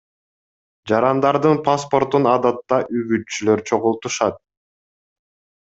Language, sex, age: Kyrgyz, male, 19-29